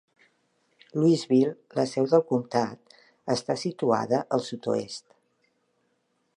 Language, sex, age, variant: Catalan, female, 40-49, Central